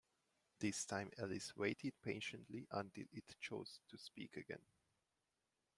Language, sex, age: English, male, 30-39